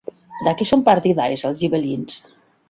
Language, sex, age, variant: Catalan, female, 50-59, Central